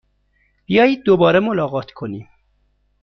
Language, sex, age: Persian, male, 30-39